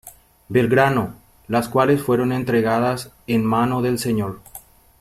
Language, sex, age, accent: Spanish, male, 30-39, Rioplatense: Argentina, Uruguay, este de Bolivia, Paraguay